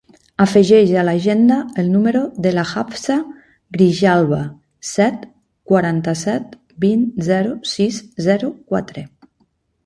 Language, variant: Catalan, Nord-Occidental